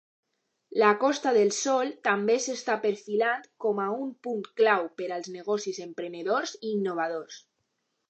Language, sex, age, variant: Catalan, female, under 19, Alacantí